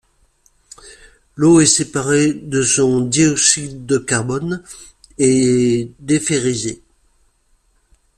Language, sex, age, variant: French, male, 50-59, Français de métropole